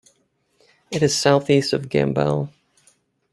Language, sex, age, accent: English, male, 19-29, United States English